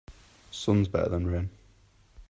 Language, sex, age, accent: English, male, 19-29, England English